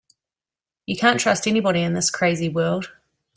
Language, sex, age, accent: English, female, 30-39, New Zealand English